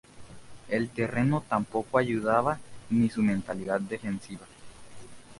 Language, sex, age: Spanish, male, under 19